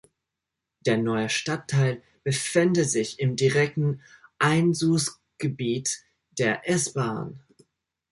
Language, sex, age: German, male, 19-29